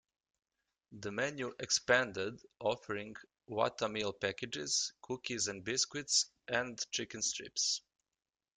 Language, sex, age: English, male, 30-39